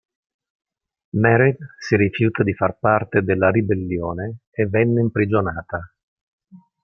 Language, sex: Italian, male